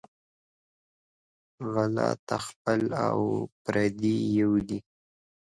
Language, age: Pashto, 19-29